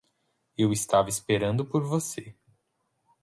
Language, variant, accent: Portuguese, Portuguese (Brasil), Paulista